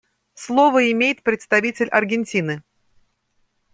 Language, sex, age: Russian, female, 50-59